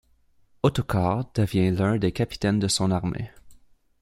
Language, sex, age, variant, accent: French, male, 19-29, Français d'Amérique du Nord, Français du Canada